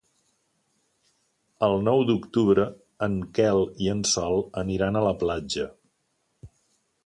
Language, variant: Catalan, Central